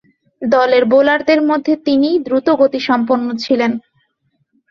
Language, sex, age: Bengali, female, 19-29